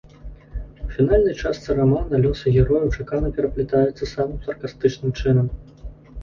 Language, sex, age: Belarusian, male, 30-39